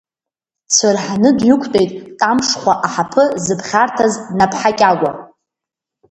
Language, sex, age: Abkhazian, female, under 19